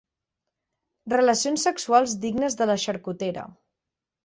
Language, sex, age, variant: Catalan, female, 19-29, Central